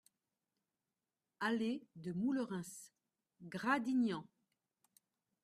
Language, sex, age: French, female, 50-59